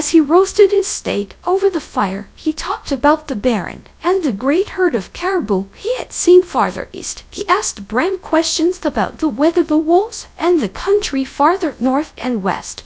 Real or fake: fake